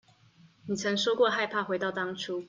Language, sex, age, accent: Chinese, female, 19-29, 出生地：臺北市